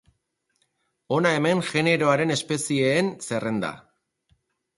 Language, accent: Basque, Erdialdekoa edo Nafarra (Gipuzkoa, Nafarroa)